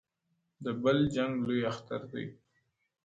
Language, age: Pashto, under 19